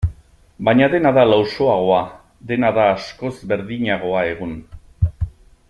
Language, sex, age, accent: Basque, male, 50-59, Mendebalekoa (Araba, Bizkaia, Gipuzkoako mendebaleko herri batzuk)